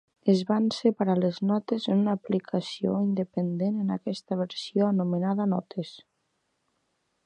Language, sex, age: Catalan, female, 19-29